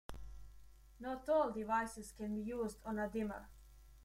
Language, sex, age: English, female, under 19